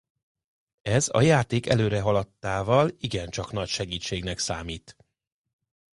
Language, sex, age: Hungarian, male, 40-49